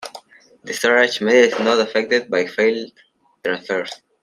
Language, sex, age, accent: English, male, under 19, United States English